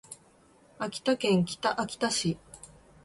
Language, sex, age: Japanese, female, 30-39